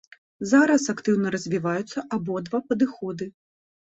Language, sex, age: Belarusian, female, 30-39